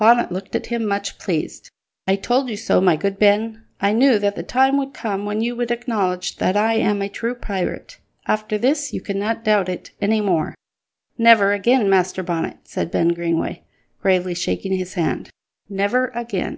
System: none